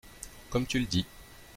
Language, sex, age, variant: French, male, 30-39, Français de métropole